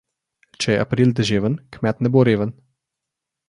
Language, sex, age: Slovenian, male, 19-29